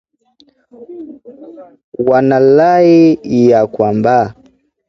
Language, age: Swahili, 19-29